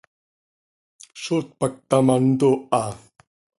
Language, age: Seri, 40-49